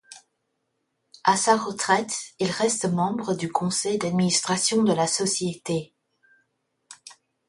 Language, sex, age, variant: French, female, 50-59, Français de métropole